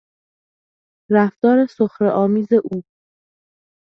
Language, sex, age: Persian, female, 19-29